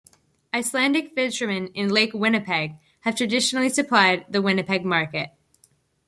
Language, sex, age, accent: English, female, under 19, United States English